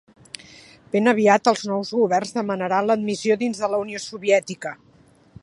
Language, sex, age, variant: Catalan, female, 50-59, Central